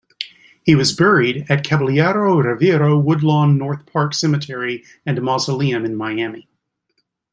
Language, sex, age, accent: English, male, 60-69, United States English